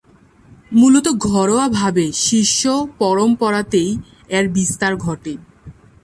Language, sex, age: Bengali, female, 19-29